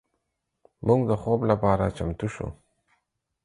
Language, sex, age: Pashto, male, 40-49